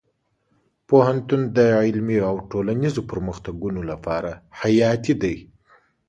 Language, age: Pashto, 30-39